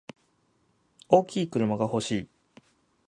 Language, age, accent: Japanese, 30-39, 標準